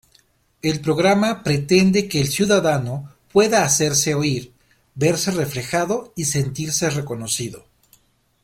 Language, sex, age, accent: Spanish, male, 40-49, México